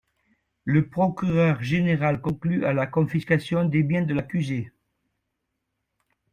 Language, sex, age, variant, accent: French, male, 70-79, Français d'Amérique du Nord, Français du Canada